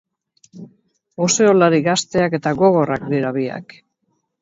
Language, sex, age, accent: Basque, female, 70-79, Mendebalekoa (Araba, Bizkaia, Gipuzkoako mendebaleko herri batzuk)